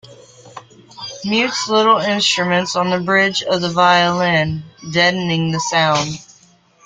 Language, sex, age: English, female, 30-39